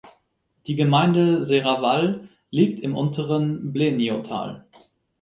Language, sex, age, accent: German, male, 30-39, Deutschland Deutsch